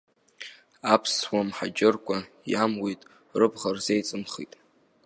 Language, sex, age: Abkhazian, male, under 19